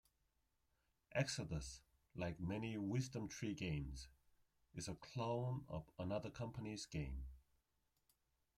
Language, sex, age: English, male, 40-49